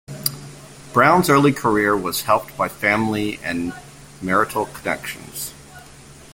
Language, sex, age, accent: English, male, 40-49, United States English